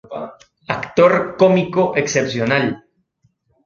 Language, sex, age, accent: Spanish, male, 19-29, América central